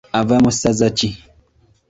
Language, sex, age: Ganda, male, 19-29